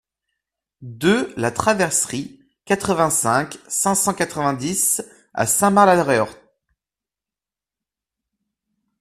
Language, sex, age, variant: French, male, 19-29, Français de métropole